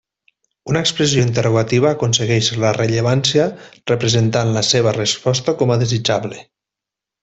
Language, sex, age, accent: Catalan, male, 30-39, valencià